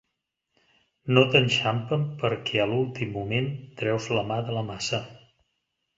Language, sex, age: Catalan, male, 50-59